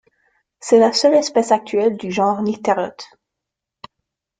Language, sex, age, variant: French, female, 19-29, Français de métropole